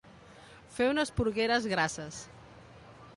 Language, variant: Catalan, Central